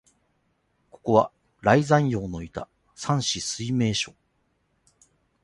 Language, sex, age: Japanese, male, 40-49